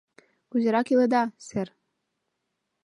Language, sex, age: Mari, female, under 19